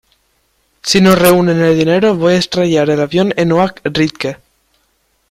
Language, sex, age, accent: Spanish, male, under 19, España: Sur peninsular (Andalucia, Extremadura, Murcia)